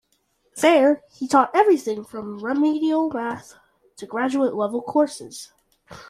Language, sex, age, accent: English, male, under 19, United States English